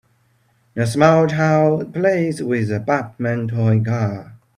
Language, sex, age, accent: English, male, 19-29, England English